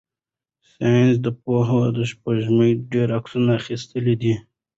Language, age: Pashto, 19-29